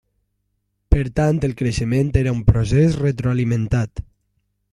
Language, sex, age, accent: Catalan, male, under 19, valencià